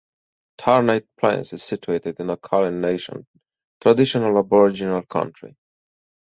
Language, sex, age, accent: English, male, 40-49, United States English